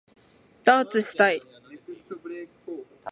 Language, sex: Japanese, female